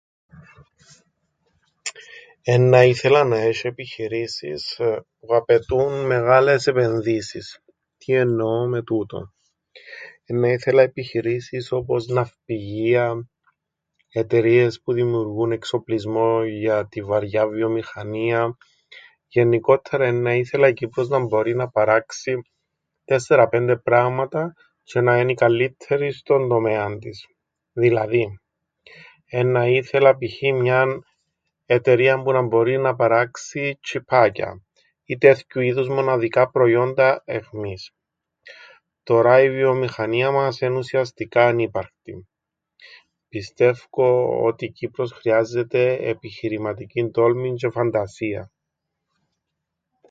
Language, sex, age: Greek, male, 40-49